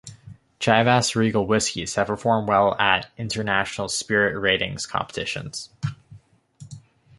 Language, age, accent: English, 19-29, United States English